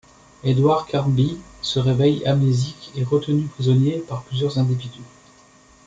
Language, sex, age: French, male, 50-59